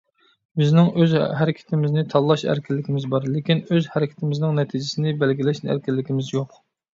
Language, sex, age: Uyghur, male, 30-39